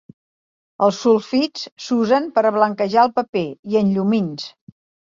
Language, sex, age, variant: Catalan, female, 60-69, Central